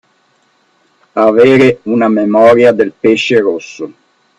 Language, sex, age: Italian, male, 40-49